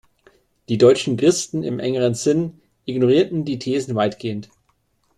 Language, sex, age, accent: German, male, 30-39, Deutschland Deutsch